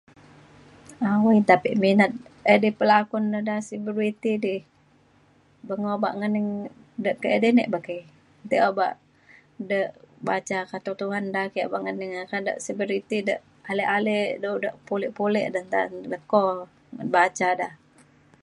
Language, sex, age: Mainstream Kenyah, female, 40-49